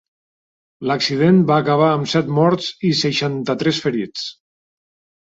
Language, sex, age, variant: Catalan, male, 40-49, Nord-Occidental